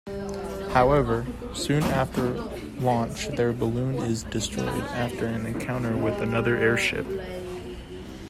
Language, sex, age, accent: English, male, under 19, United States English